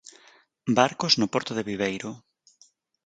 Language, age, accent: Galician, 19-29, Normativo (estándar)